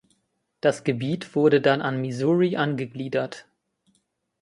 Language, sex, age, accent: German, male, 19-29, Deutschland Deutsch